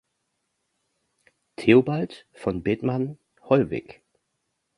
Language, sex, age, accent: German, male, 30-39, Deutschland Deutsch